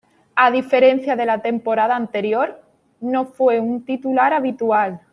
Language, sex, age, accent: Spanish, female, 19-29, España: Sur peninsular (Andalucia, Extremadura, Murcia)